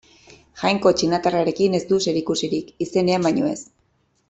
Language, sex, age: Basque, female, 40-49